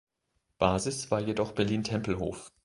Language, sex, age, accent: German, male, 40-49, Deutschland Deutsch